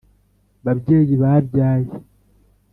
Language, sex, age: Kinyarwanda, male, 30-39